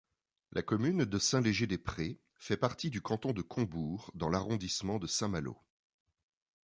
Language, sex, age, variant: French, male, 40-49, Français de métropole